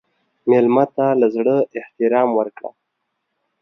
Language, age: Pashto, 30-39